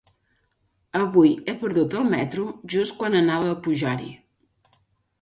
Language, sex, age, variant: Catalan, female, 40-49, Septentrional